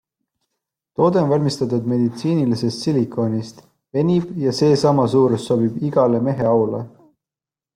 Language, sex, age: Estonian, male, 19-29